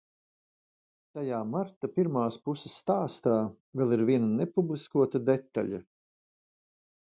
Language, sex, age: Latvian, male, 60-69